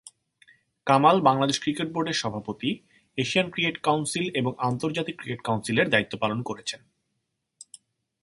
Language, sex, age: Bengali, male, 30-39